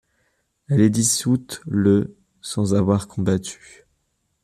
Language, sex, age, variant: French, male, 19-29, Français de métropole